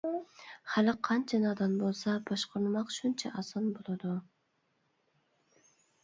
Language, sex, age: Uyghur, female, 19-29